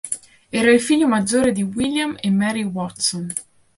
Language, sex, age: Italian, female, 19-29